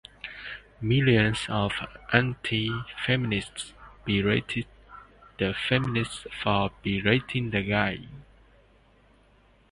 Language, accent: English, Hong Kong English